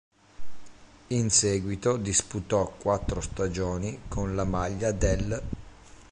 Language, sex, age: Italian, male, 40-49